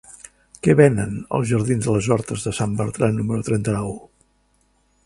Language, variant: Catalan, Central